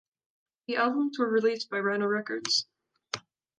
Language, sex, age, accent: English, female, under 19, United States English